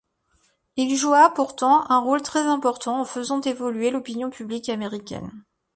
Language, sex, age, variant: French, female, 40-49, Français de métropole